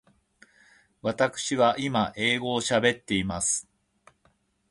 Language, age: Japanese, 50-59